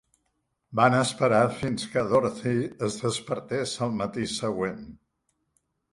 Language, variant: Catalan, Central